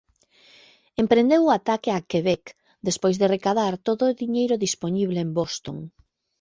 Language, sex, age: Galician, female, 30-39